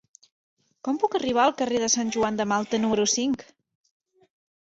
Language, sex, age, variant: Catalan, female, 30-39, Central